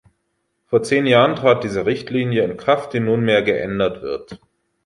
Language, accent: German, Deutschland Deutsch